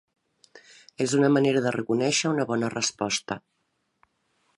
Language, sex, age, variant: Catalan, female, 50-59, Nord-Occidental